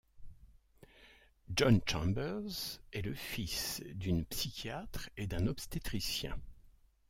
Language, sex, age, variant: French, male, 60-69, Français de métropole